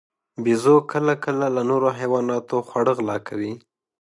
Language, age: Pashto, 19-29